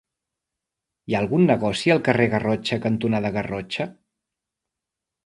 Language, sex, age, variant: Catalan, male, 30-39, Central